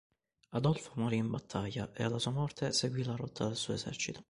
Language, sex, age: Italian, male, 19-29